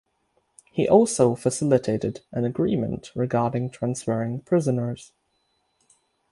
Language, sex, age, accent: English, male, 19-29, United States English; England English